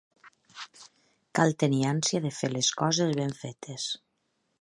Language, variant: Catalan, Nord-Occidental